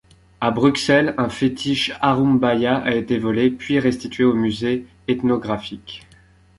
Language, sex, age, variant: French, male, 19-29, Français de métropole